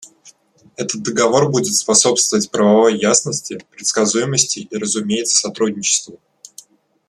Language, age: Russian, 19-29